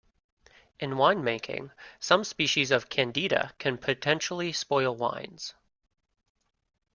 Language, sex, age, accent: English, male, 19-29, United States English